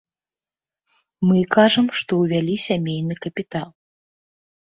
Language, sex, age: Belarusian, female, 30-39